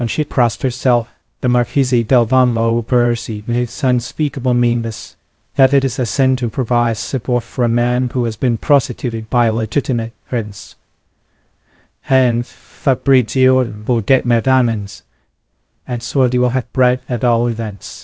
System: TTS, VITS